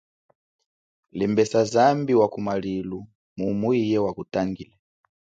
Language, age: Chokwe, 19-29